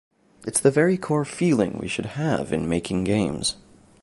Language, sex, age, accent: English, male, 19-29, Canadian English